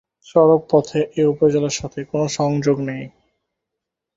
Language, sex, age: Bengali, male, 19-29